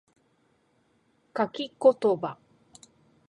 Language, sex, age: Japanese, female, 50-59